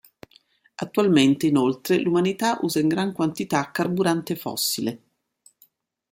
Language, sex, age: Italian, female, 60-69